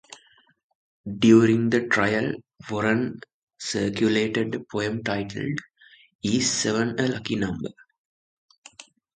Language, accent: English, India and South Asia (India, Pakistan, Sri Lanka)